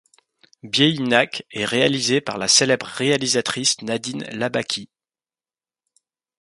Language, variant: French, Français de métropole